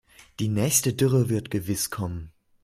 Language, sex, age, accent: German, male, 19-29, Deutschland Deutsch